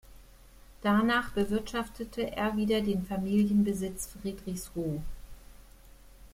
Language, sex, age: German, female, 50-59